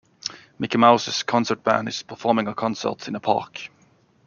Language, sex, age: English, male, 30-39